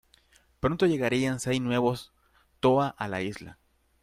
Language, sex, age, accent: Spanish, male, 19-29, América central